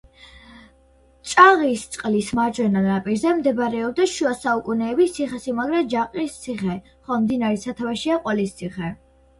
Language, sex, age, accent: Georgian, female, under 19, მშვიდი